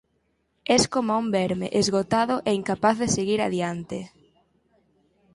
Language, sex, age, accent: Galician, female, 19-29, Normativo (estándar)